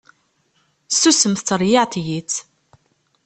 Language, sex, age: Kabyle, female, 30-39